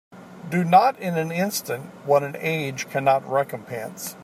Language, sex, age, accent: English, male, 60-69, United States English